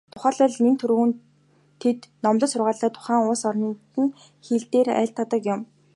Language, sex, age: Mongolian, female, 19-29